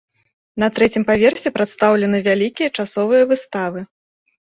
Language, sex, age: Belarusian, female, 30-39